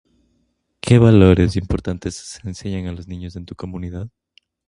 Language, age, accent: Spanish, 19-29, México; Andino-Pacífico: Colombia, Perú, Ecuador, oeste de Bolivia y Venezuela andina